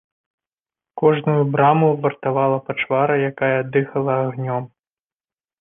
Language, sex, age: Belarusian, male, 30-39